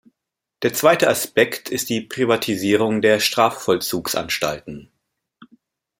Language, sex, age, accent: German, male, 30-39, Deutschland Deutsch